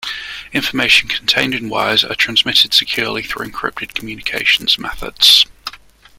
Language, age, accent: English, 19-29, England English